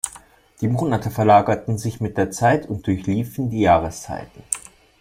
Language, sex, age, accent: German, male, 19-29, Deutschland Deutsch